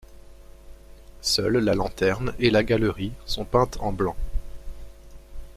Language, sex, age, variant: French, male, 19-29, Français de métropole